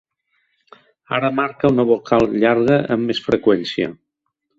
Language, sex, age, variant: Catalan, male, 60-69, Central